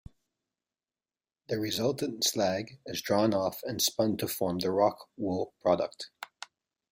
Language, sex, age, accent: English, male, 30-39, United States English